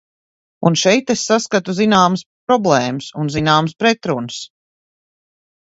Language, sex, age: Latvian, female, 40-49